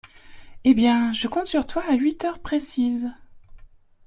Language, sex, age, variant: French, female, 19-29, Français de métropole